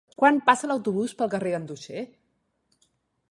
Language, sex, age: Catalan, female, 40-49